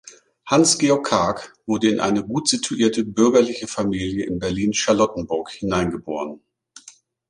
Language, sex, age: German, male, 50-59